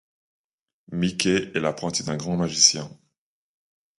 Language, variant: French, Français de métropole